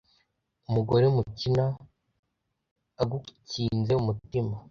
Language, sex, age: Kinyarwanda, male, under 19